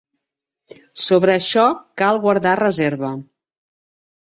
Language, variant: Catalan, Central